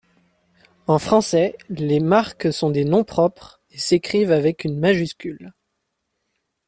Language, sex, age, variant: French, male, under 19, Français de métropole